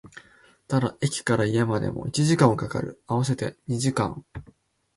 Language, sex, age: Japanese, male, 19-29